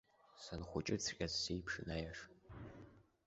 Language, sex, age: Abkhazian, male, under 19